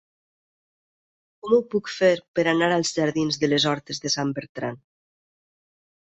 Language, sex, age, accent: Catalan, female, 40-49, valencià